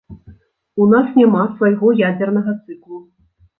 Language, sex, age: Belarusian, female, 40-49